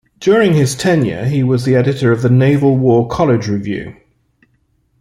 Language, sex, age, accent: English, male, 50-59, England English